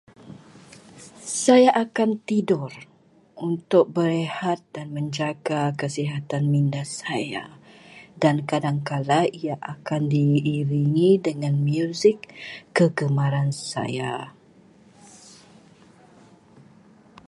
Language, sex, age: Malay, female, 40-49